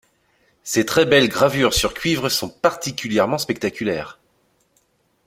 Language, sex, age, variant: French, male, 30-39, Français de métropole